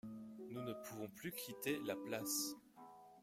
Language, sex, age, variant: French, male, 19-29, Français de métropole